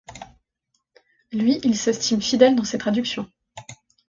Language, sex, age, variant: French, female, 40-49, Français de métropole